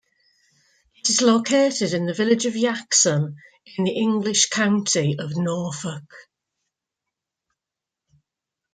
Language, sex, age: English, female, 50-59